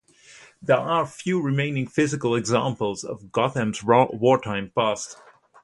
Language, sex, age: English, male, 30-39